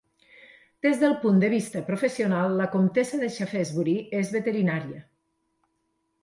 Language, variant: Catalan, Nord-Occidental